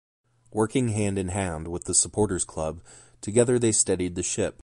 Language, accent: English, United States English